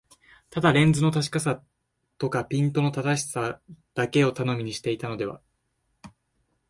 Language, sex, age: Japanese, male, 19-29